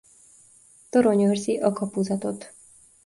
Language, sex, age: Hungarian, female, 19-29